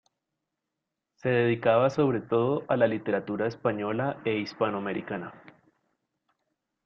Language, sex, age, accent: Spanish, male, 19-29, Caribe: Cuba, Venezuela, Puerto Rico, República Dominicana, Panamá, Colombia caribeña, México caribeño, Costa del golfo de México